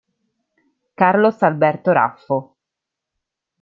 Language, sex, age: Italian, female, 30-39